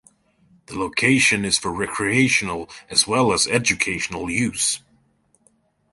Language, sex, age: English, male, 40-49